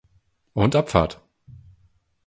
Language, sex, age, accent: German, male, 19-29, Deutschland Deutsch